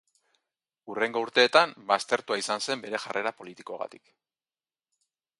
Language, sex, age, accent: Basque, male, 40-49, Erdialdekoa edo Nafarra (Gipuzkoa, Nafarroa)